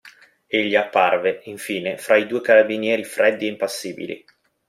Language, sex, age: Italian, male, 30-39